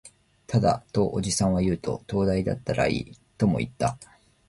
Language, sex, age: Japanese, male, 19-29